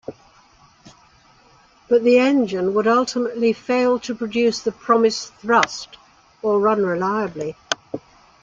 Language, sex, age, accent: English, female, 70-79, England English